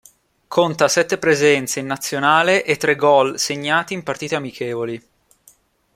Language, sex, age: Italian, male, 19-29